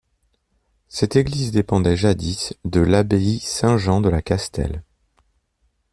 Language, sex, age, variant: French, male, 30-39, Français de métropole